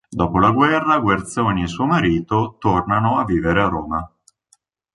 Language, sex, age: Italian, male, 50-59